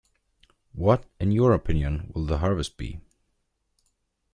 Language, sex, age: English, male, 19-29